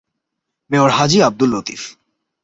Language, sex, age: Bengali, male, 19-29